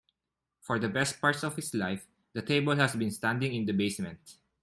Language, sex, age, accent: English, male, 19-29, Filipino